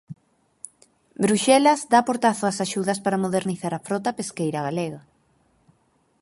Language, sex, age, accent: Galician, female, 30-39, Normativo (estándar)